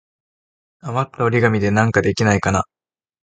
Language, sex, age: Japanese, male, 19-29